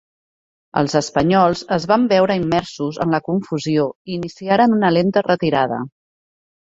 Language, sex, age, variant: Catalan, female, 40-49, Central